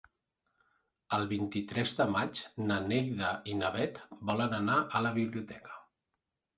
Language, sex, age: Catalan, male, 40-49